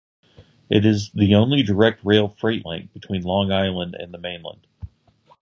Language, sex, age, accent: English, male, 50-59, United States English